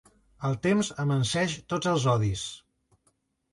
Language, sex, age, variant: Catalan, male, 50-59, Central